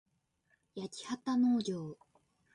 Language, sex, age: Japanese, female, 19-29